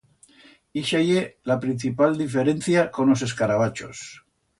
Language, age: Aragonese, 60-69